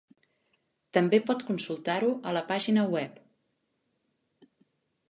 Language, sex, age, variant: Catalan, female, 40-49, Central